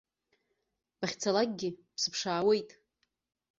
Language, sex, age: Abkhazian, female, 30-39